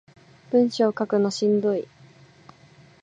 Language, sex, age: Japanese, female, 19-29